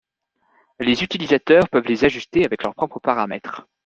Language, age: French, 19-29